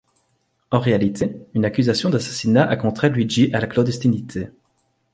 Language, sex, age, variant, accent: French, male, 30-39, Français d'Europe, Français de Belgique